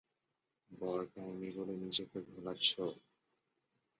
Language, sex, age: Bengali, male, 19-29